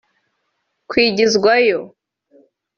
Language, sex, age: Kinyarwanda, female, 19-29